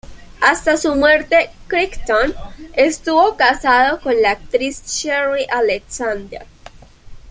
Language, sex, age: Spanish, female, 19-29